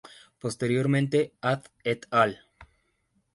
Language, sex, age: Spanish, male, 30-39